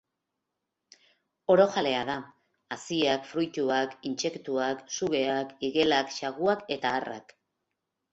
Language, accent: Basque, Mendebalekoa (Araba, Bizkaia, Gipuzkoako mendebaleko herri batzuk)